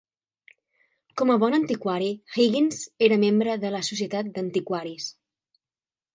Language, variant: Catalan, Central